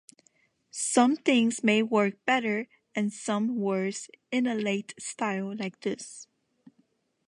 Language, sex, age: English, female, under 19